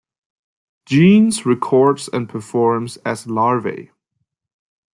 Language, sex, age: English, male, 19-29